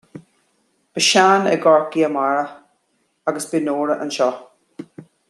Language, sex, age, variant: Irish, male, 50-59, Gaeilge Uladh